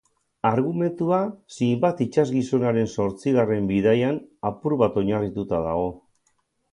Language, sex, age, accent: Basque, male, 60-69, Mendebalekoa (Araba, Bizkaia, Gipuzkoako mendebaleko herri batzuk)